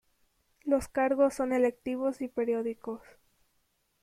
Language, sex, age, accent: Spanish, female, 19-29, México